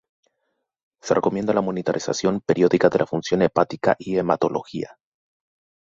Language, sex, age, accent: Spanish, male, 19-29, Chileno: Chile, Cuyo